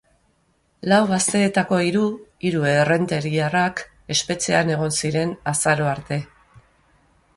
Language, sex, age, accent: Basque, female, 50-59, Mendebalekoa (Araba, Bizkaia, Gipuzkoako mendebaleko herri batzuk)